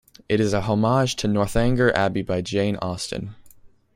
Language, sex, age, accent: English, male, under 19, United States English